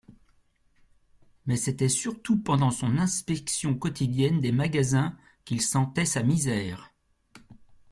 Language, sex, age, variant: French, male, 50-59, Français de métropole